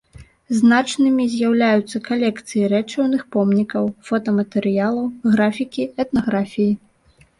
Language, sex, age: Belarusian, female, 19-29